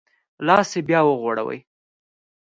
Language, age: Pashto, under 19